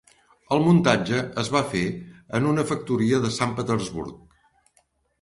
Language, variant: Catalan, Central